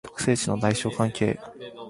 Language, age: Japanese, 19-29